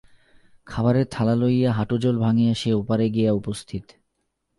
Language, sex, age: Bengali, male, 19-29